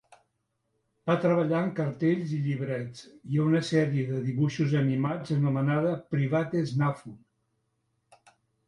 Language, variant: Catalan, Central